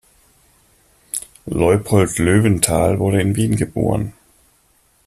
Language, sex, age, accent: German, male, 40-49, Deutschland Deutsch